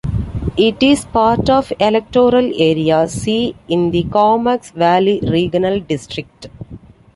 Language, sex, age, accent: English, female, 40-49, India and South Asia (India, Pakistan, Sri Lanka)